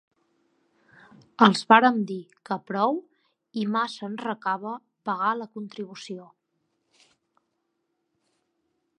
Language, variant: Catalan, Nord-Occidental